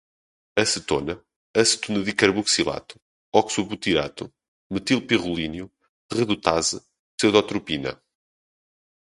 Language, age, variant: Portuguese, 19-29, Portuguese (Portugal)